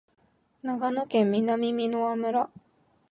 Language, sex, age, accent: Japanese, female, 19-29, 標準語